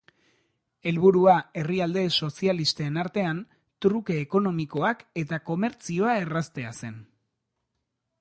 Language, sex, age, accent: Basque, male, 30-39, Erdialdekoa edo Nafarra (Gipuzkoa, Nafarroa)